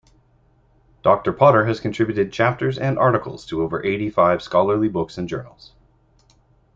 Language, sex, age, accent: English, male, 40-49, Canadian English